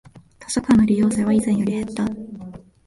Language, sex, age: Japanese, female, 19-29